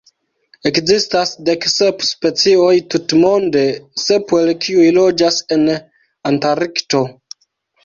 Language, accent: Esperanto, Internacia